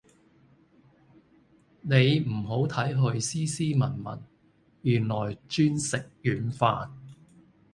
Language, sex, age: Cantonese, male, 50-59